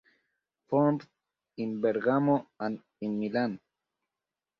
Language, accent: English, United States English